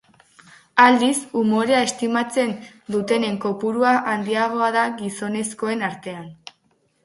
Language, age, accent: Basque, under 19, Mendebalekoa (Araba, Bizkaia, Gipuzkoako mendebaleko herri batzuk)